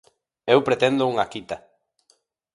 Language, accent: Galician, Normativo (estándar)